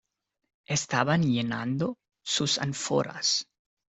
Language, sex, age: Spanish, male, 19-29